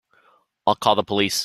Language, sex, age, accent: English, male, 30-39, United States English